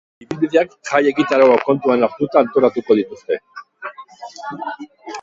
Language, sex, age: Basque, female, 50-59